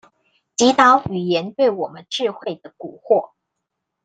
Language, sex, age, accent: Chinese, female, 40-49, 出生地：臺中市